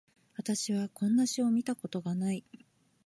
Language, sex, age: Japanese, female, 30-39